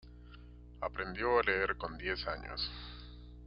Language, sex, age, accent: Spanish, male, 30-39, Andino-Pacífico: Colombia, Perú, Ecuador, oeste de Bolivia y Venezuela andina